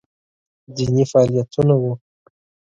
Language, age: Pashto, 19-29